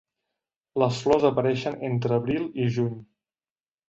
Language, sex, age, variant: Catalan, male, 19-29, Central